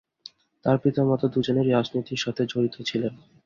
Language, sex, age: Bengali, male, 19-29